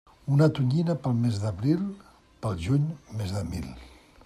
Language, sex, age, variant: Catalan, male, 60-69, Central